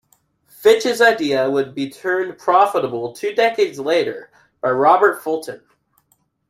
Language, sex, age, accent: English, male, under 19, United States English